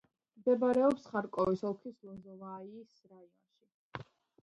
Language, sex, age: Georgian, female, under 19